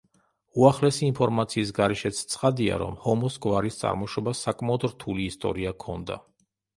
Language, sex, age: Georgian, male, 50-59